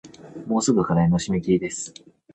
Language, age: Japanese, 19-29